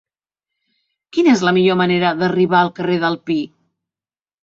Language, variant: Catalan, Central